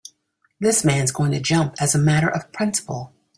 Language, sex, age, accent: English, female, 40-49, United States English